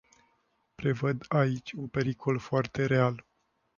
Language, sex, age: Romanian, male, 50-59